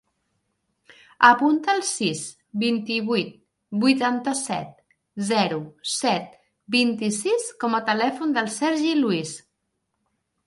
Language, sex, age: Catalan, female, 40-49